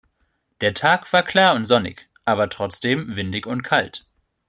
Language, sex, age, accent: German, male, 19-29, Deutschland Deutsch